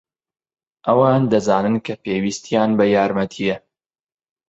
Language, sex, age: Central Kurdish, male, 19-29